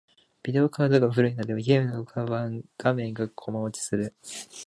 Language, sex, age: Japanese, male, 19-29